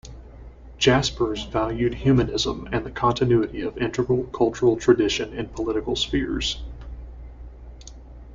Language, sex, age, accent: English, male, 19-29, United States English